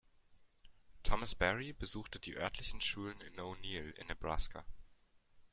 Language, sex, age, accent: German, male, under 19, Deutschland Deutsch